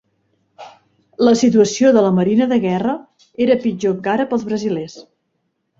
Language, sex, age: Catalan, female, 40-49